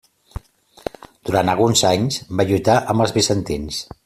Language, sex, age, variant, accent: Catalan, male, 50-59, Central, central